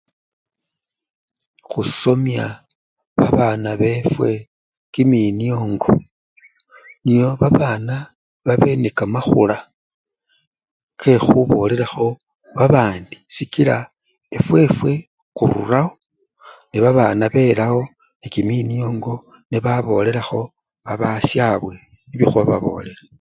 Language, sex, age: Luyia, male, 40-49